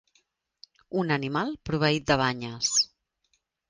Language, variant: Catalan, Central